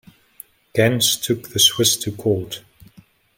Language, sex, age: English, male, 40-49